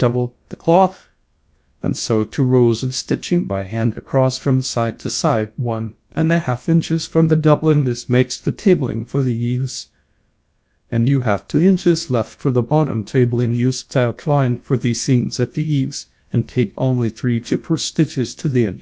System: TTS, GlowTTS